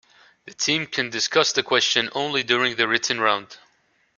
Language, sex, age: English, male, 19-29